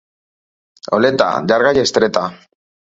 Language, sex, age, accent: Catalan, male, 30-39, apitxat